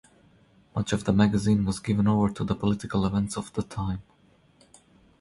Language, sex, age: English, male, 30-39